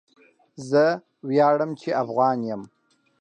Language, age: Pashto, 30-39